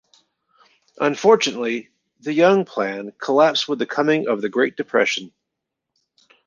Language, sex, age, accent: English, male, 40-49, United States English